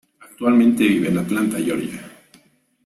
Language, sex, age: Spanish, male, 40-49